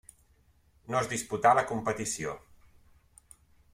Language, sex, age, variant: Catalan, male, 40-49, Central